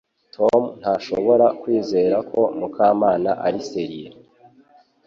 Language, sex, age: Kinyarwanda, male, 19-29